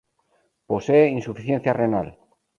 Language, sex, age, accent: Spanish, male, 30-39, España: Norte peninsular (Asturias, Castilla y León, Cantabria, País Vasco, Navarra, Aragón, La Rioja, Guadalajara, Cuenca)